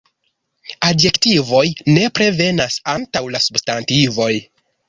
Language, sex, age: Esperanto, male, 19-29